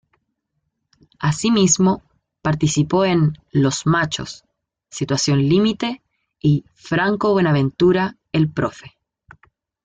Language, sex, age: Spanish, female, 19-29